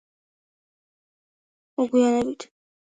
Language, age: Georgian, under 19